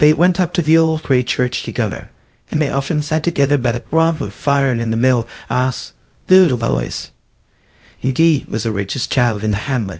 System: TTS, VITS